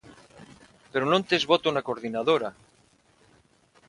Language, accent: Galician, Normativo (estándar); Neofalante